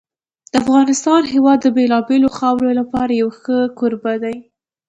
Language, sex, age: Pashto, female, under 19